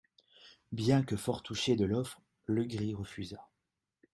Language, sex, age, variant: French, male, 30-39, Français de métropole